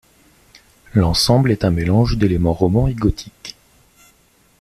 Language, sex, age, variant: French, male, 30-39, Français de métropole